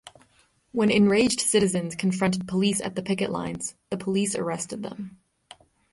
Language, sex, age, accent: English, female, 19-29, United States English; Canadian English